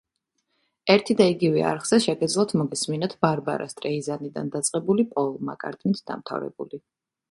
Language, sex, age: Georgian, female, 30-39